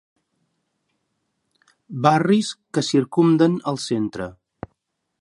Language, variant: Catalan, Central